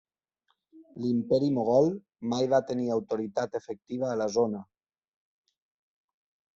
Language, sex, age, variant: Catalan, male, 40-49, Balear